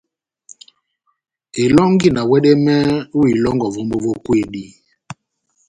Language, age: Batanga, 70-79